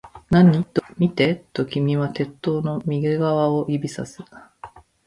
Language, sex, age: Japanese, female, 40-49